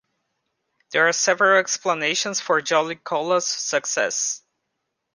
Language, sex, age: English, male, 19-29